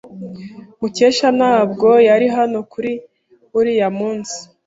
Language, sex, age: Kinyarwanda, female, 19-29